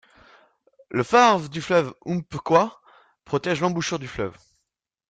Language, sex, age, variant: French, male, 19-29, Français de métropole